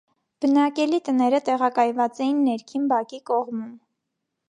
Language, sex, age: Armenian, female, 19-29